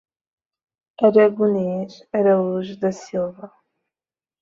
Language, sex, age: Portuguese, female, 19-29